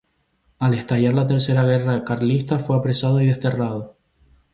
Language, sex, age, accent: Spanish, male, 19-29, España: Islas Canarias